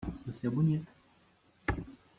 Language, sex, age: Portuguese, male, 19-29